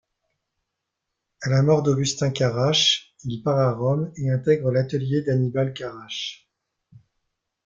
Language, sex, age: French, male, 40-49